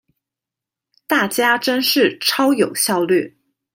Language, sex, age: Chinese, female, 30-39